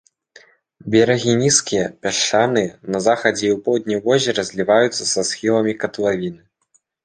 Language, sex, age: Belarusian, male, 19-29